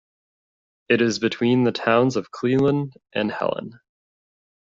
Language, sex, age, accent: English, male, 19-29, Canadian English